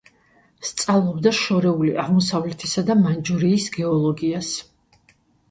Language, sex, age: Georgian, female, 50-59